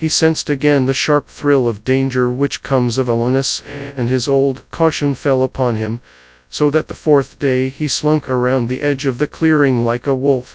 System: TTS, FastPitch